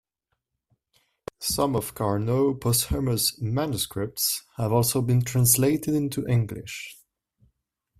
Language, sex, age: English, male, 19-29